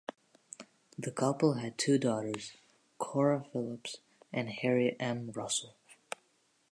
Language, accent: English, United States English